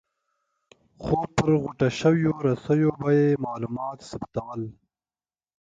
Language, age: Pashto, 19-29